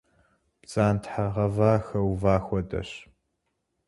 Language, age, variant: Kabardian, 19-29, Адыгэбзэ (Къэбэрдей, Кирил, псоми зэдай)